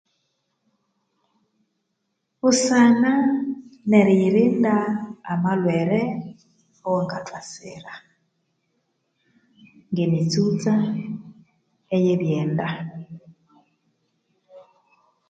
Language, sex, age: Konzo, female, 30-39